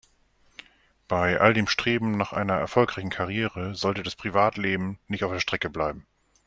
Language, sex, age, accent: German, male, 50-59, Deutschland Deutsch